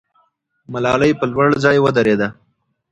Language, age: Pashto, 19-29